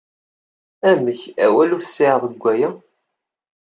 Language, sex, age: Kabyle, male, 30-39